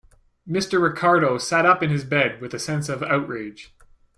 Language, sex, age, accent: English, male, 19-29, Canadian English